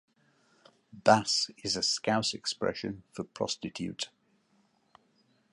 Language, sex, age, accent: English, male, 70-79, England English